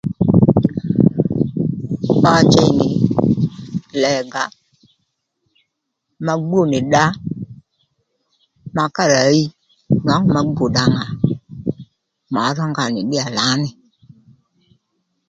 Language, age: Lendu, 40-49